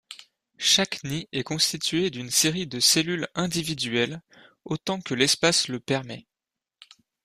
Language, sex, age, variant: French, male, 19-29, Français de métropole